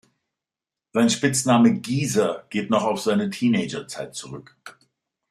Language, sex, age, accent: German, male, 50-59, Deutschland Deutsch